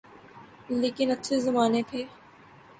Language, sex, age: Urdu, female, 19-29